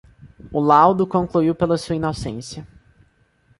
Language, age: Portuguese, under 19